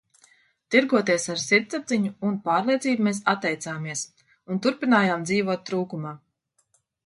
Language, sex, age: Latvian, female, 30-39